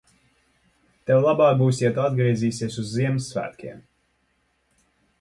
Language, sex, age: Latvian, male, 19-29